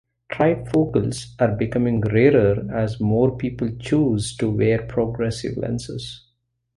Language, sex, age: English, male, 40-49